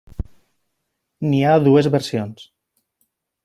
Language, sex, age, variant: Catalan, male, 40-49, Septentrional